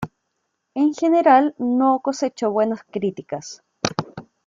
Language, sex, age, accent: Spanish, female, 30-39, Chileno: Chile, Cuyo